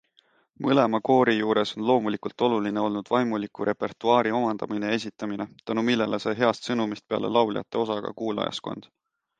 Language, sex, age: Estonian, male, 19-29